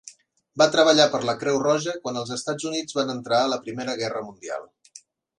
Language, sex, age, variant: Catalan, male, 30-39, Central